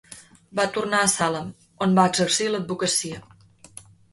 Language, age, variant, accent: Catalan, 40-49, Central, central